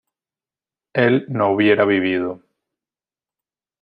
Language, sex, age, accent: Spanish, male, 40-49, Andino-Pacífico: Colombia, Perú, Ecuador, oeste de Bolivia y Venezuela andina